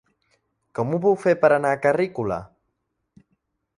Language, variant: Catalan, Central